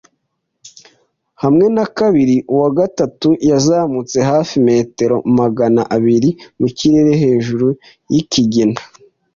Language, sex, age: Kinyarwanda, male, 19-29